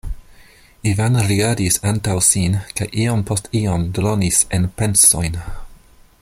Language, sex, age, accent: Esperanto, male, 30-39, Internacia